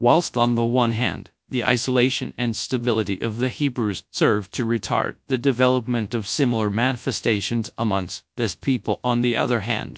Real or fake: fake